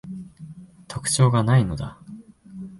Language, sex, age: Japanese, male, 19-29